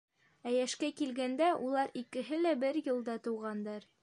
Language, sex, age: Bashkir, female, under 19